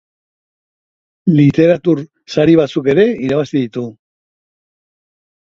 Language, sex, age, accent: Basque, male, 50-59, Erdialdekoa edo Nafarra (Gipuzkoa, Nafarroa)